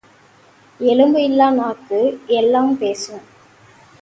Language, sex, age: Tamil, female, 19-29